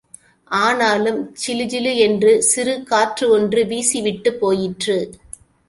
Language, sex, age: Tamil, female, 40-49